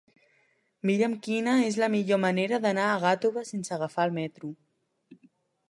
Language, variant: Catalan, Central